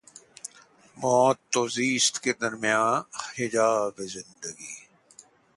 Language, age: Urdu, 40-49